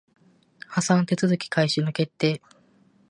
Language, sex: Japanese, female